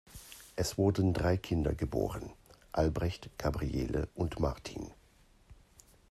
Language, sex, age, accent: German, male, 40-49, Deutschland Deutsch